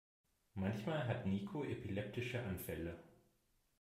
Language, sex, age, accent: German, male, 19-29, Deutschland Deutsch